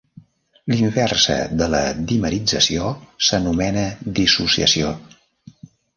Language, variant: Catalan, Central